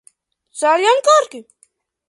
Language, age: Georgian, under 19